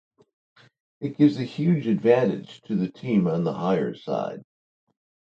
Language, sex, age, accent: English, male, 60-69, United States English